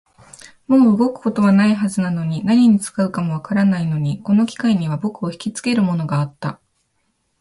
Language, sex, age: Japanese, female, 19-29